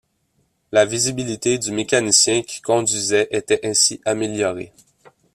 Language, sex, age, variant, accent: French, male, 19-29, Français d'Amérique du Nord, Français du Canada